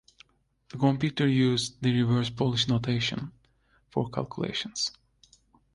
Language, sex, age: English, male, 30-39